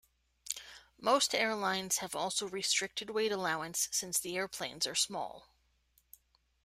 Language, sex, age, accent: English, female, 30-39, United States English